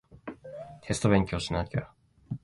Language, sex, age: Japanese, male, 19-29